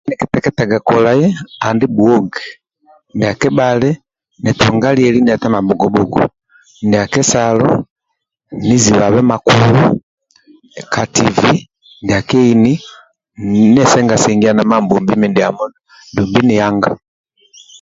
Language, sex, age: Amba (Uganda), male, 40-49